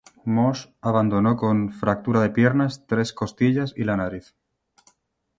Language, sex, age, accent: Spanish, male, 30-39, España: Norte peninsular (Asturias, Castilla y León, Cantabria, País Vasco, Navarra, Aragón, La Rioja, Guadalajara, Cuenca)